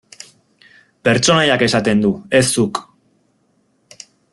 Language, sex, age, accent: Basque, male, 19-29, Erdialdekoa edo Nafarra (Gipuzkoa, Nafarroa)